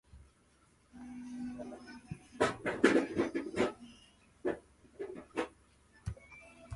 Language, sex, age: English, male, 19-29